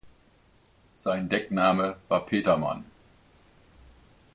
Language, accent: German, Hochdeutsch